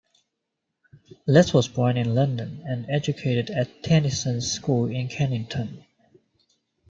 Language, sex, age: English, male, 30-39